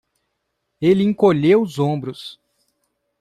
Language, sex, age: Portuguese, male, 40-49